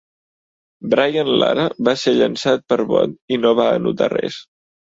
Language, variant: Catalan, Central